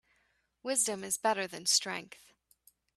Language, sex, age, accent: English, female, 19-29, United States English